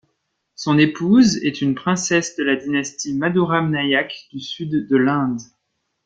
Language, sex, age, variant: French, male, 19-29, Français de métropole